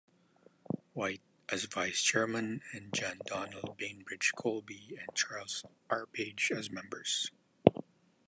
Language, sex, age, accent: English, male, 50-59, Filipino